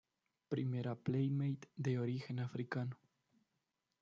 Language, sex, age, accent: Spanish, male, under 19, Andino-Pacífico: Colombia, Perú, Ecuador, oeste de Bolivia y Venezuela andina